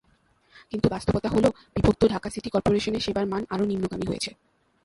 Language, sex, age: Bengali, female, 19-29